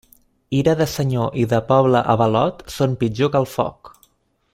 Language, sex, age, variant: Catalan, male, 19-29, Central